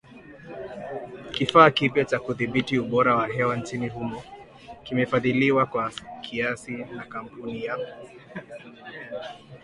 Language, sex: Swahili, male